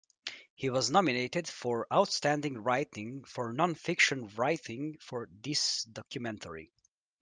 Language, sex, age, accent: English, male, 30-39, United States English